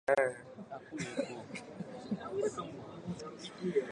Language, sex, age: Swahili, male, 19-29